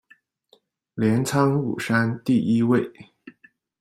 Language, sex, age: Chinese, male, 40-49